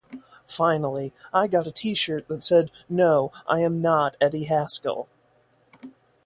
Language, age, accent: English, 19-29, United States English